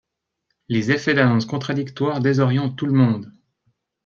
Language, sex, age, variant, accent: French, male, 19-29, Français d'Europe, Français de Suisse